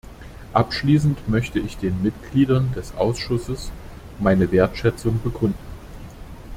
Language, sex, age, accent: German, male, 40-49, Deutschland Deutsch